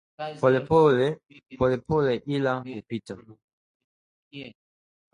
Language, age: Swahili, 19-29